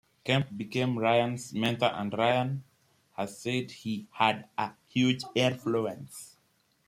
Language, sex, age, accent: English, male, under 19, England English